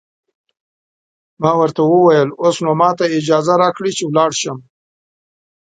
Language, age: Pashto, 40-49